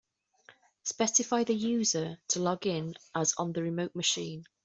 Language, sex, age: English, female, 30-39